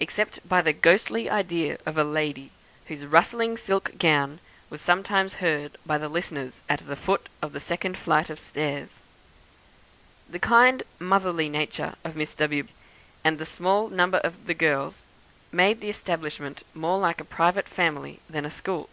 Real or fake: real